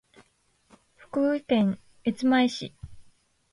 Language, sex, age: Japanese, female, 19-29